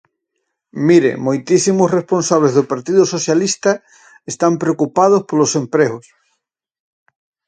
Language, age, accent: Galician, 50-59, Atlántico (seseo e gheada)